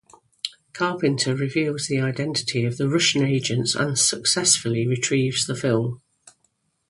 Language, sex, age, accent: English, female, 50-59, England English